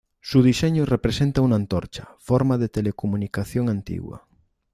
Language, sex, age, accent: Spanish, male, 50-59, España: Norte peninsular (Asturias, Castilla y León, Cantabria, País Vasco, Navarra, Aragón, La Rioja, Guadalajara, Cuenca)